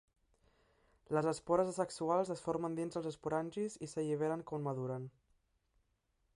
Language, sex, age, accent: Catalan, male, 19-29, Barcelona